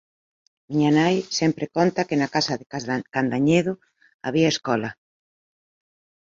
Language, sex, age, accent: Galician, female, 50-59, Normativo (estándar)